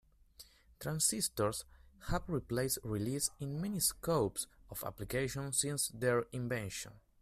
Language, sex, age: English, male, 19-29